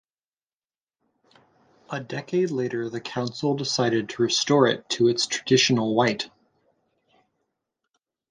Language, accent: English, United States English